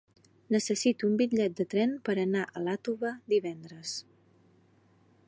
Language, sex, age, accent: Catalan, female, 19-29, central; nord-occidental